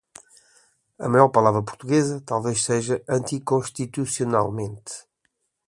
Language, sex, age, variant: Portuguese, male, 50-59, Portuguese (Portugal)